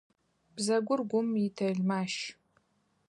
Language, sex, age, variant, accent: Adyghe, female, under 19, Адыгабзэ (Кирил, пстэумэ зэдыряе), Кıэмгуй (Çemguy)